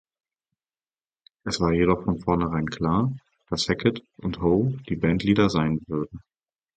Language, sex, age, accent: German, male, 30-39, Deutschland Deutsch